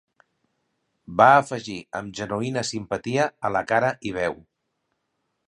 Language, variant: Catalan, Central